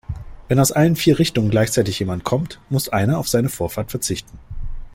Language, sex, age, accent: German, male, 40-49, Deutschland Deutsch